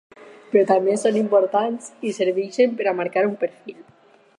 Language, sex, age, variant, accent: Catalan, female, under 19, Alacantí, valencià